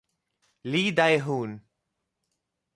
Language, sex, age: Italian, male, 19-29